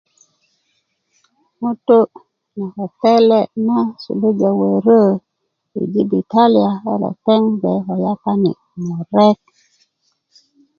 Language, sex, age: Kuku, female, 40-49